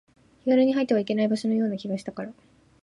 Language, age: Japanese, 19-29